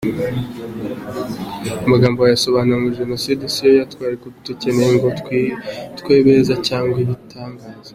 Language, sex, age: Kinyarwanda, male, 19-29